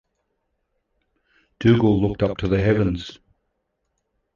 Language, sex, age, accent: English, male, 60-69, Australian English